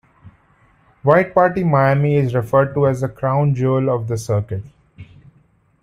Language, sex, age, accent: English, male, 30-39, India and South Asia (India, Pakistan, Sri Lanka)